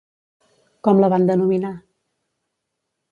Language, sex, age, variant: Catalan, female, 50-59, Central